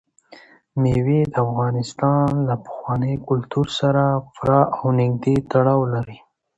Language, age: Pashto, 19-29